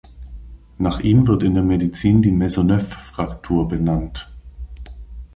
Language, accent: German, Deutschland Deutsch